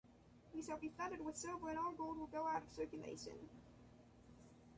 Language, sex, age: English, male, under 19